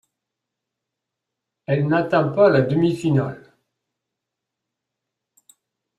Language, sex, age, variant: French, male, 60-69, Français de métropole